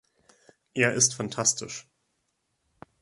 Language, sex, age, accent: German, male, 19-29, Deutschland Deutsch